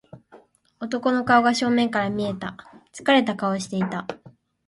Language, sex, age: Japanese, female, 19-29